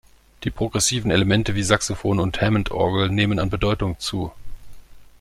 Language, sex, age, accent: German, male, 40-49, Deutschland Deutsch